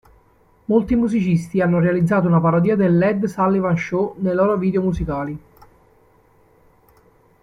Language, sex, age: Italian, male, 19-29